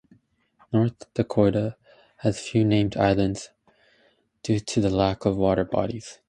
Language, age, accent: English, 19-29, United States English